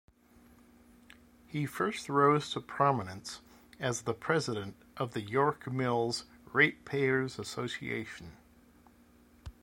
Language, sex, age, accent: English, male, 60-69, United States English